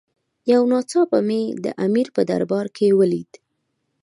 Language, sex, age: Pashto, female, 19-29